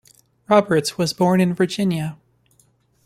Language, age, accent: English, 19-29, United States English